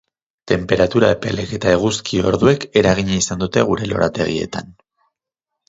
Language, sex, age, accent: Basque, male, 30-39, Mendebalekoa (Araba, Bizkaia, Gipuzkoako mendebaleko herri batzuk)